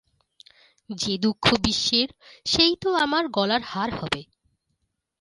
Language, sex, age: Bengali, female, 19-29